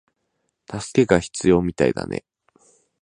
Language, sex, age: Japanese, male, 19-29